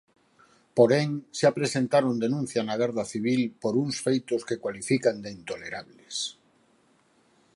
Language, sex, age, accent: Galician, male, 50-59, Normativo (estándar)